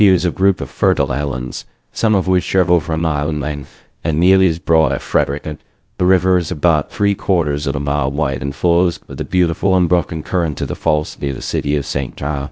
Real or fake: fake